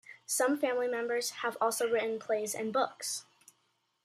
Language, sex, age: English, female, 19-29